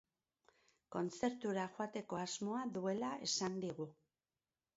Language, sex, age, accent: Basque, female, 50-59, Erdialdekoa edo Nafarra (Gipuzkoa, Nafarroa)